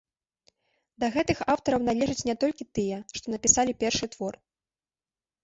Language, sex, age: Belarusian, female, 19-29